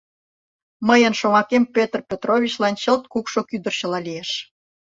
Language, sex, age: Mari, female, 30-39